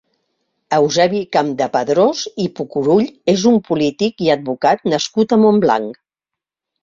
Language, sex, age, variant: Catalan, female, 60-69, Central